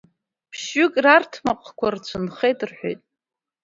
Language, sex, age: Abkhazian, female, 30-39